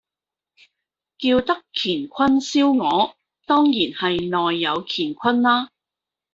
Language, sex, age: Cantonese, female, 30-39